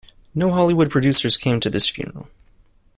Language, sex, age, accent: English, male, 19-29, United States English